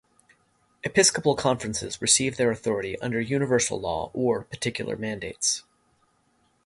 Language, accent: English, United States English